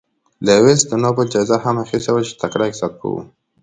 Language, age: Pashto, 19-29